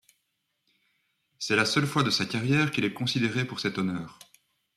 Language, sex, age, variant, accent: French, male, 30-39, Français d'Europe, Français de Belgique